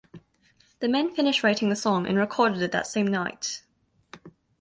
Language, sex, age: English, female, under 19